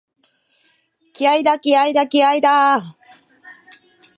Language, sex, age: Japanese, female, 40-49